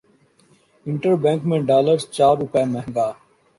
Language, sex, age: Urdu, male, 19-29